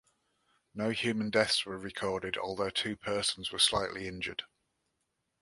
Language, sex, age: English, male, 40-49